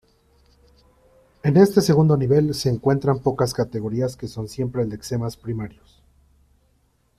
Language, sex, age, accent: Spanish, male, 30-39, México